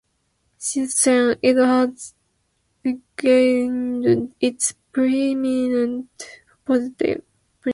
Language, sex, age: English, female, 19-29